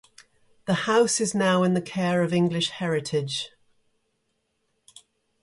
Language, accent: English, England English